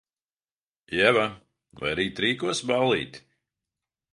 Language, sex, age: Latvian, male, 30-39